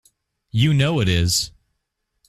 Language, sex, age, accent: English, male, under 19, United States English